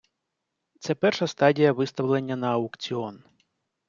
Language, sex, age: Ukrainian, male, 40-49